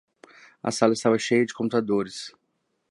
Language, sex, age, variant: Portuguese, male, 19-29, Portuguese (Brasil)